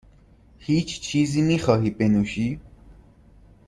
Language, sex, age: Persian, male, 19-29